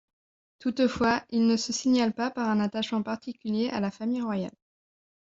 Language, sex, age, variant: French, female, 19-29, Français de métropole